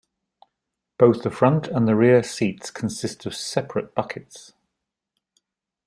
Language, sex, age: English, male, 60-69